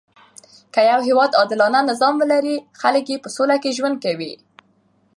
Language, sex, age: Pashto, female, under 19